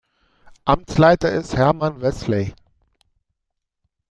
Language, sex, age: German, male, 30-39